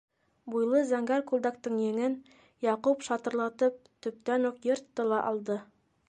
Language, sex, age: Bashkir, female, 30-39